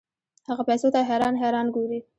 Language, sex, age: Pashto, female, 19-29